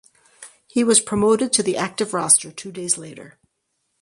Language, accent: English, United States English